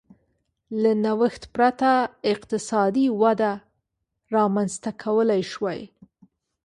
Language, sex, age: Pashto, female, 40-49